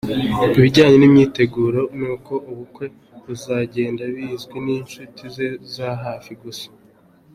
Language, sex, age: Kinyarwanda, male, 19-29